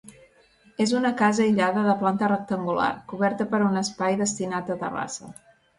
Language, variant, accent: Catalan, Central, central